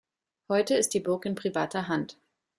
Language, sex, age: German, female, 30-39